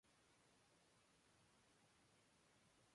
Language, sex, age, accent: Spanish, male, 40-49, Chileno: Chile, Cuyo